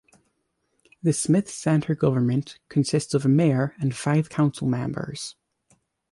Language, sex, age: English, male, under 19